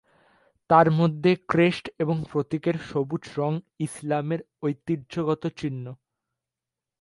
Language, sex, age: Bengali, male, 19-29